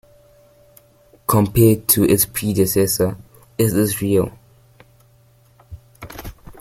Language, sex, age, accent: English, male, under 19, Welsh English